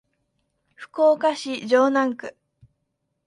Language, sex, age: Japanese, female, 19-29